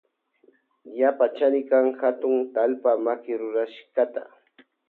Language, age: Loja Highland Quichua, 40-49